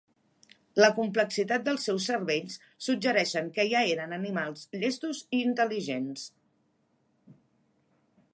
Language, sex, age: Catalan, female, 40-49